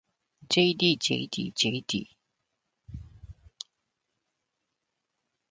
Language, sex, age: Japanese, female, 50-59